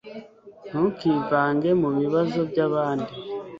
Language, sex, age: Kinyarwanda, male, 30-39